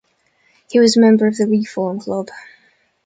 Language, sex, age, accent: English, female, 19-29, England English